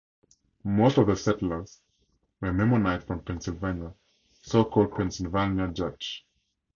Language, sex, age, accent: English, male, 30-39, Southern African (South Africa, Zimbabwe, Namibia)